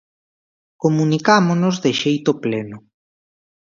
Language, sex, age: Galician, male, 19-29